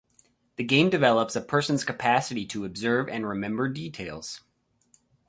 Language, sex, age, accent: English, male, 30-39, United States English